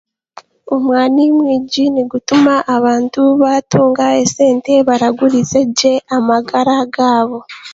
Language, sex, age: Chiga, female, 19-29